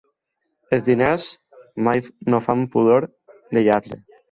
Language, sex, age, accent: Catalan, male, under 19, valencià